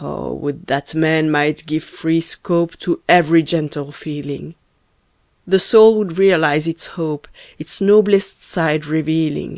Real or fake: real